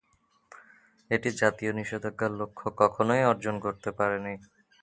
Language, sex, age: Bengali, male, 30-39